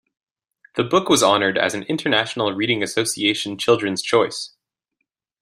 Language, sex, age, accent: English, male, 19-29, Canadian English